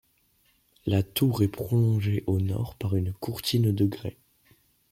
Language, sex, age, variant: French, male, under 19, Français de métropole